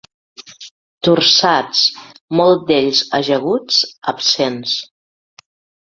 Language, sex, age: Catalan, female, 50-59